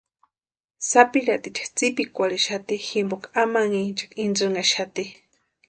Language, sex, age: Western Highland Purepecha, female, 19-29